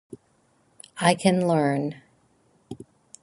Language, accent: English, United States English